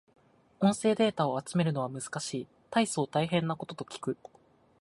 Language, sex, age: Japanese, male, 19-29